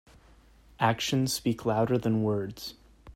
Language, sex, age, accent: English, male, 19-29, United States English